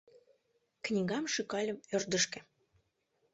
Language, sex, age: Mari, female, under 19